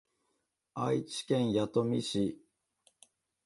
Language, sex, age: Japanese, male, 40-49